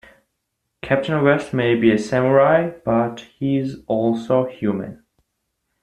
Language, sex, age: English, male, under 19